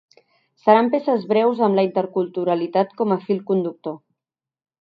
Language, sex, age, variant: Catalan, female, 30-39, Central